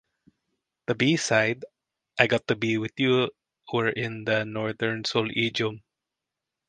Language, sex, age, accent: English, male, 40-49, Filipino